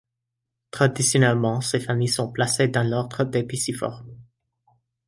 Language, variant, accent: French, Français d'Amérique du Nord, Français des États-Unis